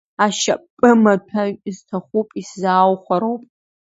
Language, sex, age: Abkhazian, female, under 19